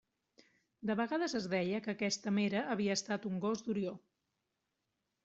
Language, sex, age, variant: Catalan, female, 40-49, Central